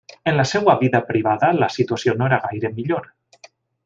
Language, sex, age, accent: Catalan, male, 40-49, valencià